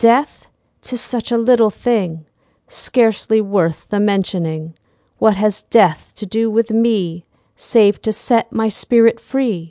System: none